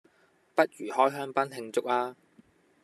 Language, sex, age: Cantonese, male, 30-39